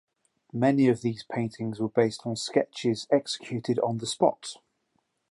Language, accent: English, England English